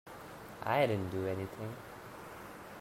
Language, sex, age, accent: English, male, 19-29, India and South Asia (India, Pakistan, Sri Lanka)